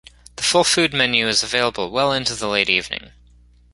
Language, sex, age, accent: English, male, under 19, United States English